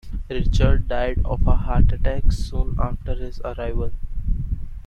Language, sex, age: English, male, 19-29